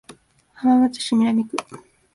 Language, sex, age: Japanese, female, 19-29